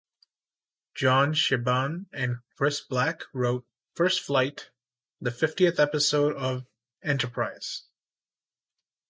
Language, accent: English, Canadian English